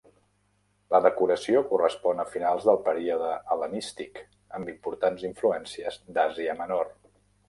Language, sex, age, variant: Catalan, male, 50-59, Central